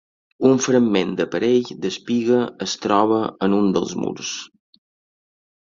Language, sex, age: Catalan, male, 50-59